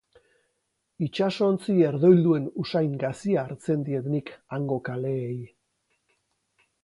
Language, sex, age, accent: Basque, male, 40-49, Mendebalekoa (Araba, Bizkaia, Gipuzkoako mendebaleko herri batzuk)